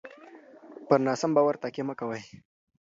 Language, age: Pashto, 19-29